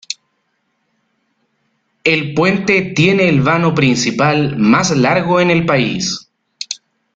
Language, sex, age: Spanish, male, 30-39